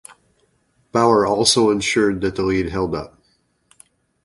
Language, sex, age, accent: English, male, 50-59, United States English